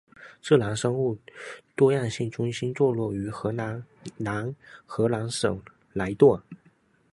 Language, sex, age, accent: Chinese, male, 19-29, 出生地：福建省